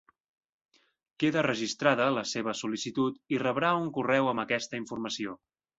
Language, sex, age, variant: Catalan, male, 19-29, Central